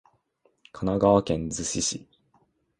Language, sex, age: Japanese, male, 19-29